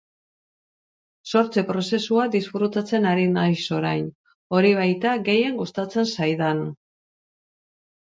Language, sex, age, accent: Basque, female, 50-59, Mendebalekoa (Araba, Bizkaia, Gipuzkoako mendebaleko herri batzuk)